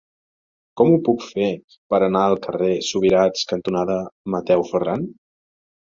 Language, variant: Catalan, Central